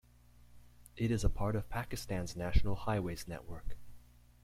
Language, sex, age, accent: English, male, under 19, Canadian English